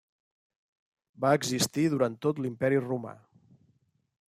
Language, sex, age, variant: Catalan, male, 50-59, Central